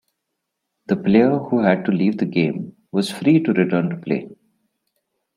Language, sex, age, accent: English, male, 30-39, India and South Asia (India, Pakistan, Sri Lanka)